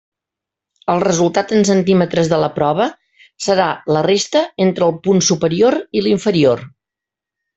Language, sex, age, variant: Catalan, female, 60-69, Central